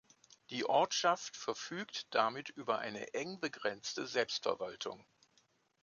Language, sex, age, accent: German, male, 60-69, Deutschland Deutsch